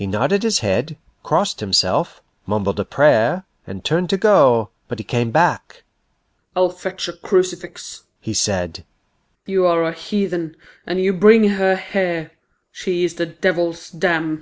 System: none